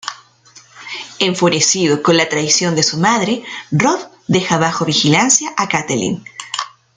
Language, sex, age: Spanish, female, 50-59